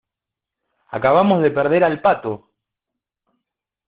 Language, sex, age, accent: Spanish, male, 40-49, Rioplatense: Argentina, Uruguay, este de Bolivia, Paraguay